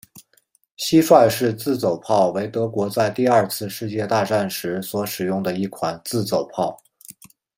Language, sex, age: Chinese, male, 30-39